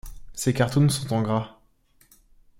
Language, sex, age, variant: French, male, 19-29, Français de métropole